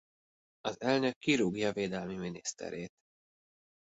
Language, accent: Hungarian, budapesti